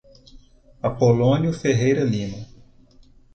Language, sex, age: Portuguese, male, 50-59